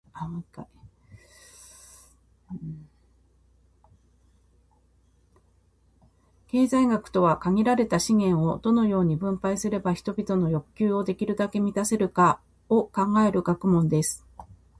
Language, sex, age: Japanese, female, 50-59